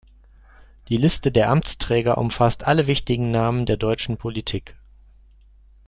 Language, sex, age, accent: German, male, 40-49, Deutschland Deutsch